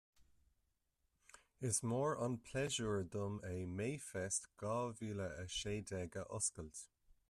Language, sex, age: Irish, male, 30-39